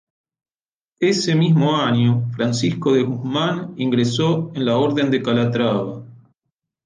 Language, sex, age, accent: Spanish, male, 50-59, Rioplatense: Argentina, Uruguay, este de Bolivia, Paraguay